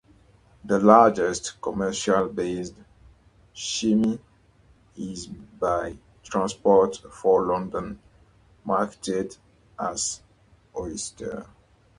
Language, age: English, 19-29